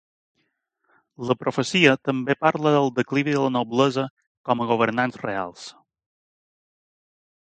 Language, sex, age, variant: Catalan, male, 40-49, Balear